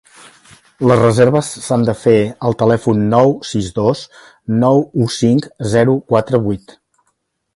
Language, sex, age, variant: Catalan, male, 60-69, Central